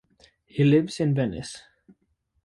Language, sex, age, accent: English, male, under 19, United States English